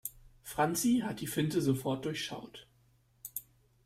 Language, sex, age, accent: German, male, under 19, Deutschland Deutsch